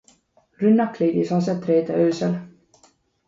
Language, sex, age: Estonian, female, 19-29